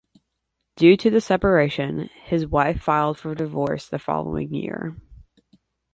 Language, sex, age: English, female, 19-29